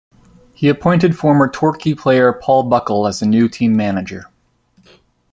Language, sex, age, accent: English, male, 30-39, Canadian English